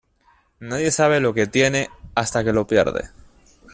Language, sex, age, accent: Spanish, male, 19-29, Caribe: Cuba, Venezuela, Puerto Rico, República Dominicana, Panamá, Colombia caribeña, México caribeño, Costa del golfo de México